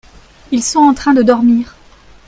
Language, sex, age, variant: French, female, 19-29, Français de métropole